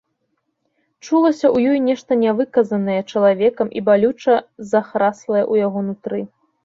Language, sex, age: Belarusian, female, 19-29